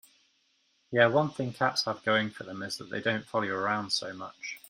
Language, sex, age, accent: English, male, 30-39, England English